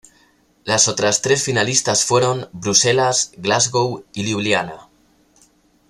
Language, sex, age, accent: Spanish, male, 19-29, España: Norte peninsular (Asturias, Castilla y León, Cantabria, País Vasco, Navarra, Aragón, La Rioja, Guadalajara, Cuenca)